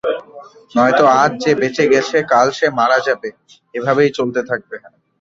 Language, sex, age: Bengali, male, under 19